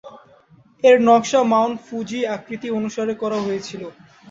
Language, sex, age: Bengali, male, 19-29